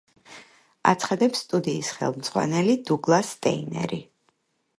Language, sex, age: Georgian, female, 40-49